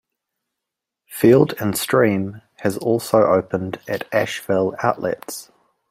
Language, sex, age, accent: English, male, 30-39, New Zealand English